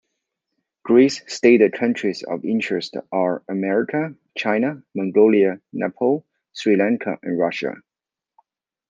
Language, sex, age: English, male, 40-49